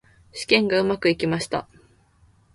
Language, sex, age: Japanese, female, 19-29